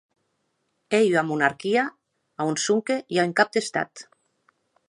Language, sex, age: Occitan, female, 50-59